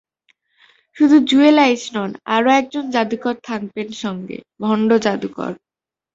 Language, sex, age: Bengali, female, under 19